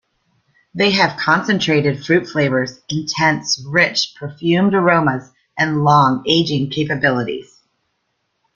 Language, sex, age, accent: English, female, 40-49, United States English